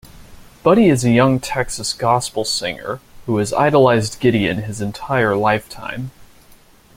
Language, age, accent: English, 19-29, United States English